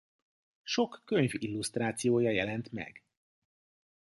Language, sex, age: Hungarian, male, 40-49